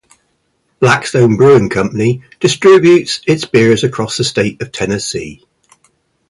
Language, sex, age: English, male, 50-59